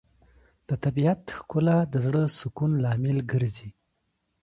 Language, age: Pashto, 30-39